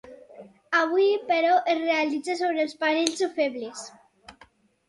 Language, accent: Catalan, valencià